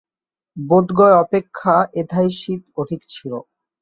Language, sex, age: Bengali, male, 19-29